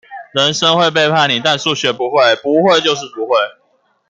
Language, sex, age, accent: Chinese, male, 19-29, 出生地：新北市